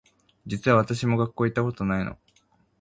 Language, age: Japanese, 19-29